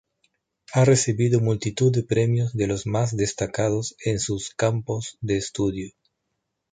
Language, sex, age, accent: Spanish, male, 50-59, Rioplatense: Argentina, Uruguay, este de Bolivia, Paraguay